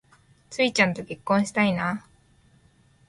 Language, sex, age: Japanese, female, 19-29